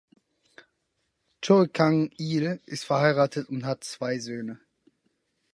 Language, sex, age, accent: German, male, 19-29, Deutschland Deutsch